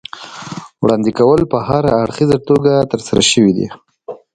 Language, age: Pashto, 19-29